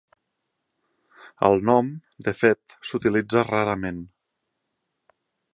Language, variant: Catalan, Septentrional